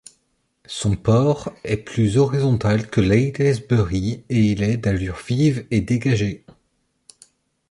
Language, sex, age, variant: French, male, 30-39, Français de métropole